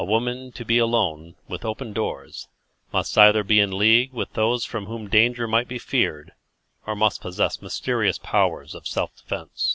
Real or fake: real